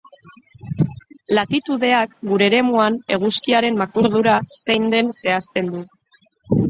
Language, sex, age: Basque, female, 30-39